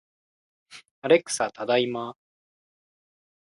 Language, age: Japanese, 30-39